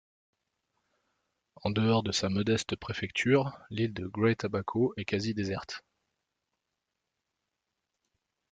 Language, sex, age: French, male, 30-39